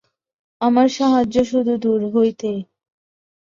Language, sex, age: Bengali, female, 19-29